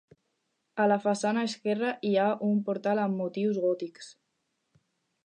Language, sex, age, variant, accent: Catalan, female, under 19, Alacantí, valencià